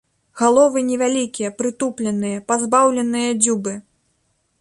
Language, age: Belarusian, 19-29